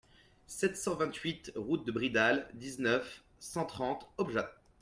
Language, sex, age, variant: French, male, 19-29, Français de métropole